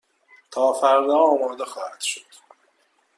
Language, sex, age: Persian, male, 19-29